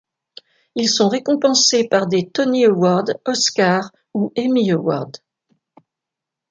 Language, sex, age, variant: French, female, 60-69, Français de métropole